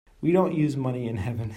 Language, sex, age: English, male, 30-39